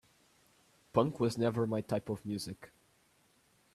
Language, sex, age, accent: English, male, 19-29, United States English